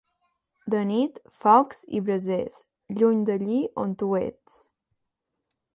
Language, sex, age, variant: Catalan, female, under 19, Balear